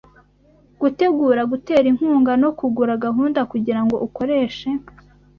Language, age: Kinyarwanda, 19-29